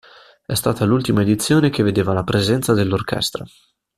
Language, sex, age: Italian, male, 19-29